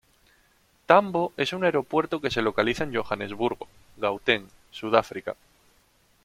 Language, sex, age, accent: Spanish, male, 19-29, España: Norte peninsular (Asturias, Castilla y León, Cantabria, País Vasco, Navarra, Aragón, La Rioja, Guadalajara, Cuenca)